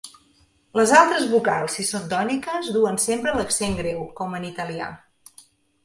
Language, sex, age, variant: Catalan, female, 30-39, Central